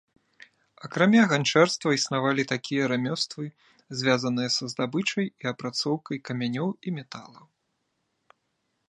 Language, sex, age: Belarusian, male, 40-49